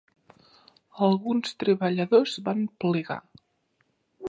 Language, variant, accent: Catalan, Nord-Occidental, nord-occidental